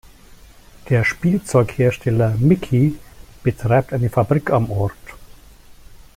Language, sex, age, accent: German, male, 50-59, Deutschland Deutsch